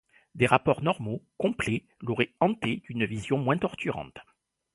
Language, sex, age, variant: French, male, 40-49, Français de métropole